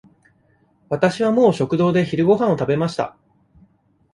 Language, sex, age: Japanese, male, 40-49